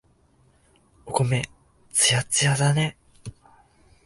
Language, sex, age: Japanese, male, 19-29